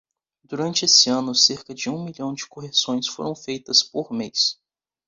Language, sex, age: Portuguese, male, 19-29